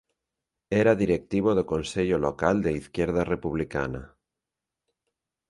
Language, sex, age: Galician, male, 40-49